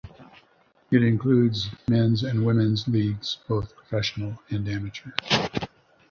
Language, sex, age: English, male, 70-79